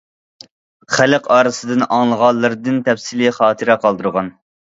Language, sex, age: Uyghur, male, 30-39